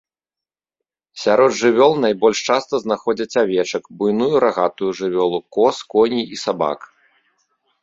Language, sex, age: Belarusian, male, 30-39